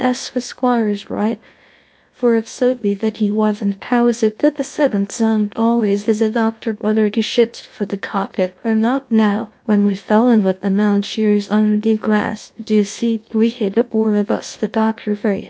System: TTS, GlowTTS